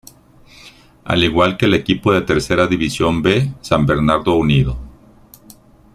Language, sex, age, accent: Spanish, male, 50-59, México